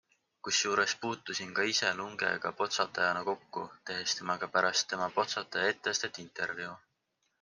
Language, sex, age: Estonian, male, 19-29